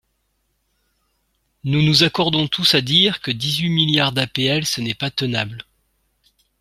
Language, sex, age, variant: French, male, 30-39, Français de métropole